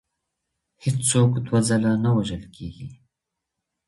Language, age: Pashto, 30-39